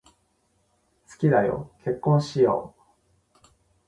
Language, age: Japanese, 40-49